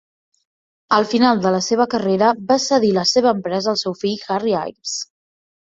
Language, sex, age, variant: Catalan, female, 19-29, Central